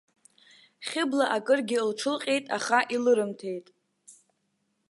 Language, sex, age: Abkhazian, female, 19-29